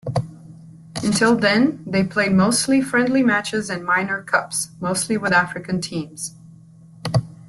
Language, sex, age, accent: English, female, 19-29, United States English